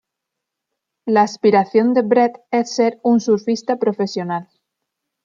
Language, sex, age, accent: Spanish, female, 30-39, España: Sur peninsular (Andalucia, Extremadura, Murcia)